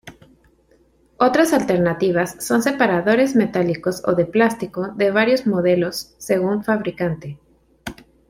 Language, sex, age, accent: Spanish, female, 30-39, México